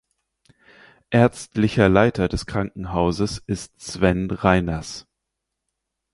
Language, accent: German, Deutschland Deutsch